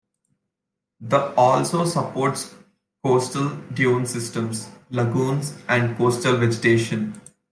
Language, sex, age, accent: English, male, 19-29, India and South Asia (India, Pakistan, Sri Lanka)